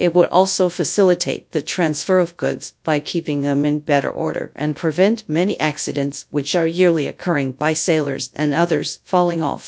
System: TTS, GradTTS